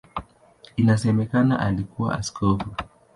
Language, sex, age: Swahili, male, 19-29